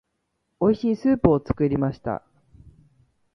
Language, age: Japanese, 19-29